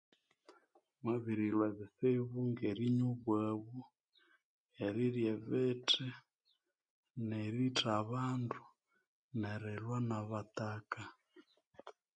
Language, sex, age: Konzo, male, 19-29